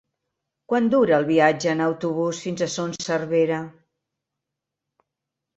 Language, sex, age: Catalan, female, 60-69